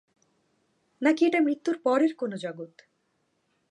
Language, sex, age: Bengali, female, 19-29